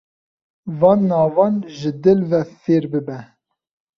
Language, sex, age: Kurdish, male, 19-29